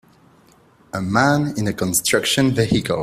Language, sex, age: English, male, 19-29